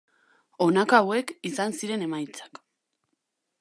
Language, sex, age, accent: Basque, female, 19-29, Mendebalekoa (Araba, Bizkaia, Gipuzkoako mendebaleko herri batzuk)